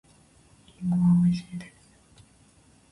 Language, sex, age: Japanese, female, 19-29